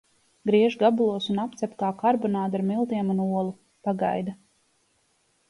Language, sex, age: Latvian, female, 30-39